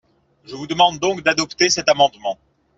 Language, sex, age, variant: French, male, 19-29, Français de métropole